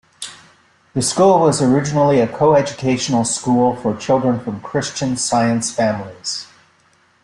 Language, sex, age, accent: English, male, 40-49, United States English